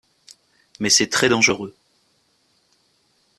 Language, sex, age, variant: French, male, 40-49, Français de métropole